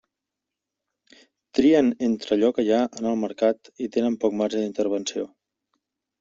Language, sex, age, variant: Catalan, male, 19-29, Central